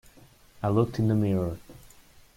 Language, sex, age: English, male, under 19